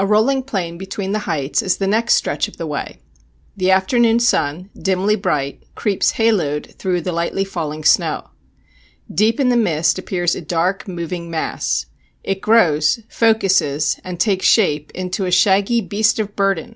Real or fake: real